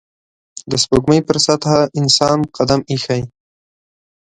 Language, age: Pashto, 19-29